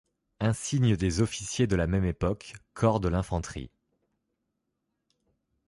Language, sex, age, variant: French, male, 30-39, Français de métropole